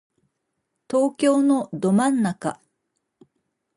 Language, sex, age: Japanese, female, 60-69